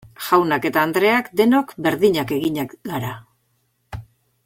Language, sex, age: Basque, female, 60-69